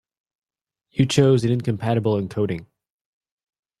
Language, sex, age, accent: English, male, 30-39, United States English